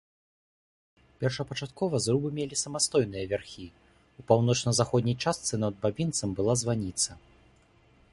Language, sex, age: Belarusian, male, 19-29